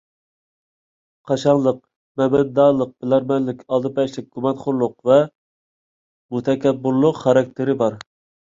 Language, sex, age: Uyghur, male, 19-29